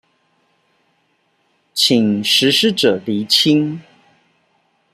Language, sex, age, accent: Chinese, male, 40-49, 出生地：臺北市